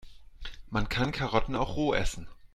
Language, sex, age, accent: German, male, 40-49, Deutschland Deutsch